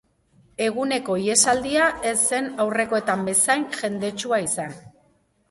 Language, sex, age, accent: Basque, female, 40-49, Mendebalekoa (Araba, Bizkaia, Gipuzkoako mendebaleko herri batzuk)